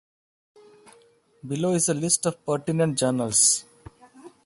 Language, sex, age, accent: English, male, 40-49, India and South Asia (India, Pakistan, Sri Lanka)